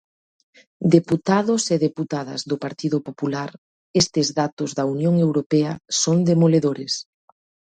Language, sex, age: Galician, female, 30-39